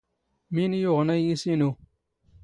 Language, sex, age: Standard Moroccan Tamazight, male, 30-39